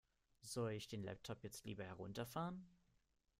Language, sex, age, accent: German, male, 19-29, Deutschland Deutsch